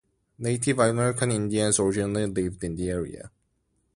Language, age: English, 19-29